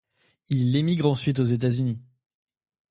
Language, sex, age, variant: French, male, 19-29, Français de métropole